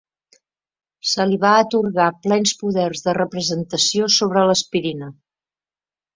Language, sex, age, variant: Catalan, female, 60-69, Central